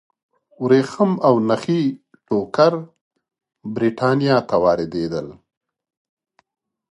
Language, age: Pashto, 40-49